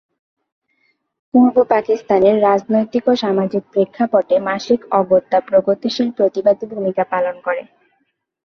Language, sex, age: Bengali, female, 19-29